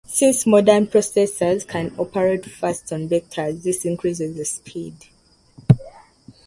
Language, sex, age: English, female, 19-29